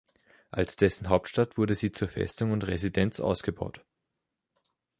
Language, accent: German, Österreichisches Deutsch